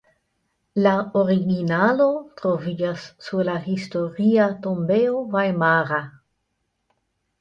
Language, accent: Esperanto, Internacia